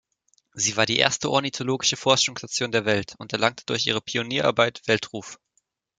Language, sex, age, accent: German, male, 19-29, Deutschland Deutsch